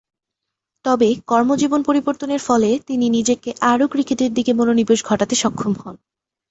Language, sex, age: Bengali, female, under 19